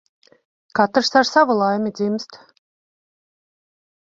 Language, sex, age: Latvian, female, 30-39